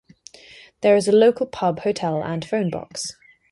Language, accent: English, England English